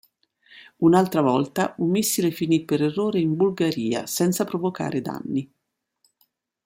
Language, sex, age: Italian, female, 60-69